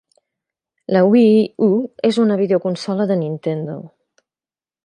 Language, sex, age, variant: Catalan, female, 50-59, Central